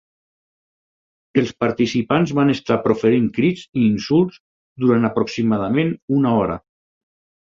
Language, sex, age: Catalan, male, 50-59